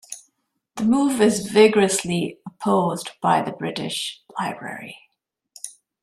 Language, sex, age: English, female, 50-59